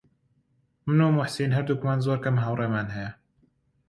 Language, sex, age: Central Kurdish, male, 19-29